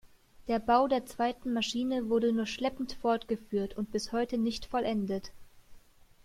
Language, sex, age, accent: German, female, 19-29, Deutschland Deutsch